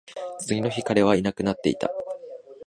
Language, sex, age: Japanese, male, 19-29